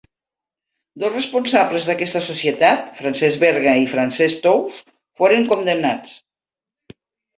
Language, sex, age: Catalan, female, 50-59